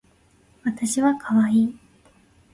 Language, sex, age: Japanese, female, 19-29